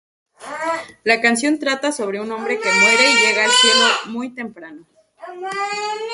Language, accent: Spanish, México